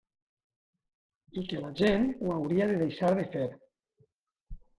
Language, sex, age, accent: Catalan, male, 50-59, valencià